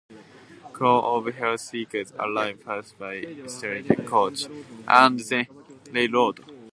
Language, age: English, under 19